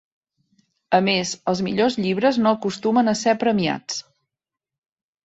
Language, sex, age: Catalan, female, 50-59